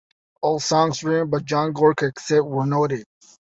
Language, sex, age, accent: English, male, 40-49, United States English